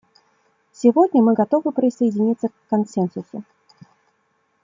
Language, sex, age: Russian, female, 30-39